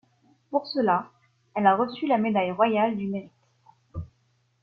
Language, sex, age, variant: French, female, 19-29, Français de métropole